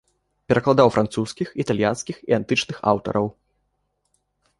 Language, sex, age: Belarusian, male, under 19